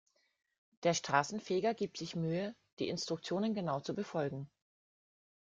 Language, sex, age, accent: German, female, 40-49, Deutschland Deutsch